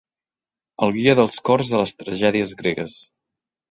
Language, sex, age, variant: Catalan, male, 30-39, Central